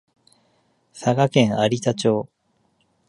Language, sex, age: Japanese, male, 30-39